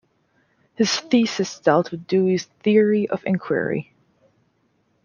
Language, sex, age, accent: English, female, 19-29, Canadian English